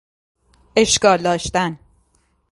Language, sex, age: Persian, female, 40-49